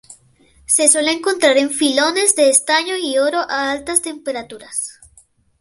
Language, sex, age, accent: Spanish, male, under 19, Andino-Pacífico: Colombia, Perú, Ecuador, oeste de Bolivia y Venezuela andina